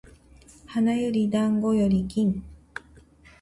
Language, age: Japanese, 50-59